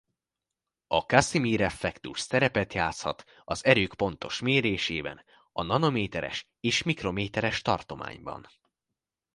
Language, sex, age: Hungarian, male, under 19